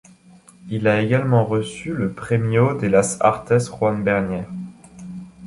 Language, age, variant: French, 19-29, Français de métropole